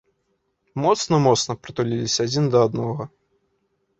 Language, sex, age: Belarusian, male, 19-29